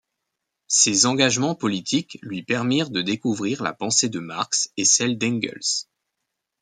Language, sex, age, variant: French, male, 19-29, Français de métropole